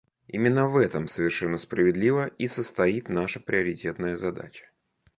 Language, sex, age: Russian, male, 30-39